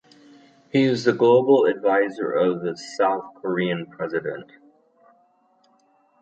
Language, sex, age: English, male, 70-79